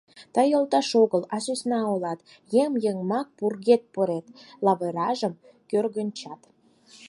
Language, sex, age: Mari, female, 19-29